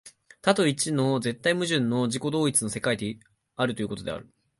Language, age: Japanese, 19-29